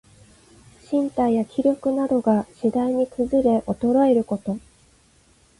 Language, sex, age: Japanese, female, 30-39